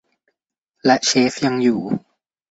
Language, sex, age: Thai, male, 19-29